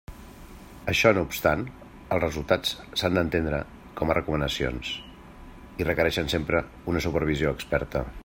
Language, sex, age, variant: Catalan, male, 40-49, Central